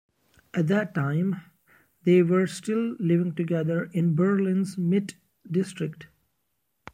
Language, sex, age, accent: English, male, 19-29, India and South Asia (India, Pakistan, Sri Lanka)